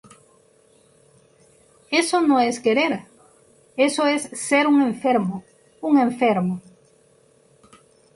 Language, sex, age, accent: Spanish, female, 19-29, América central